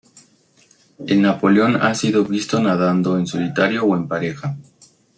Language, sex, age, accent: Spanish, male, 19-29, México